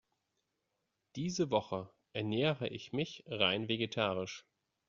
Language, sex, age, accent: German, male, 30-39, Deutschland Deutsch